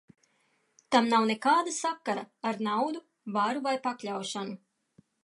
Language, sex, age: Latvian, female, 40-49